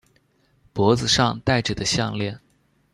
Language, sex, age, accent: Chinese, male, under 19, 出生地：湖南省